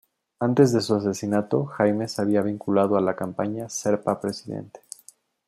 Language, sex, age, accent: Spanish, female, 60-69, México